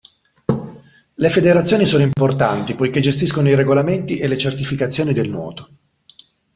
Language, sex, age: Italian, male, 40-49